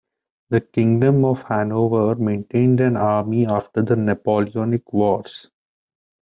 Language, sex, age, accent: English, male, 19-29, India and South Asia (India, Pakistan, Sri Lanka)